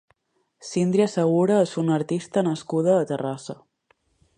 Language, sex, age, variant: Catalan, female, 19-29, Balear